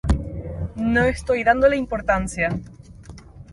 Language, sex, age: Spanish, female, 19-29